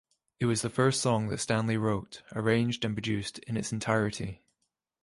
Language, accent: English, Scottish English